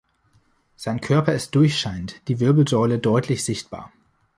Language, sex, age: German, male, 19-29